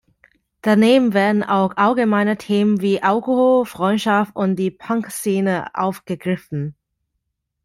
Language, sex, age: German, female, 19-29